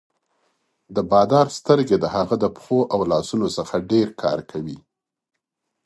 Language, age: Pashto, 40-49